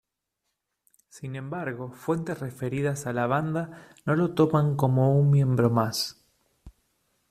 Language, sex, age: Spanish, male, 30-39